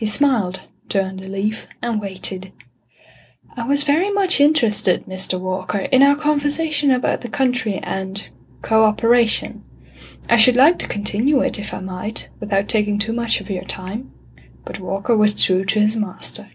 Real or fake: real